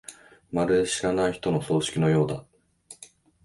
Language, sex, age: Japanese, male, 50-59